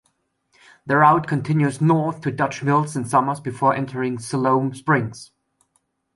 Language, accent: English, England English